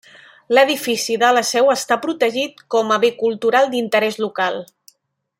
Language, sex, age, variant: Catalan, female, 30-39, Central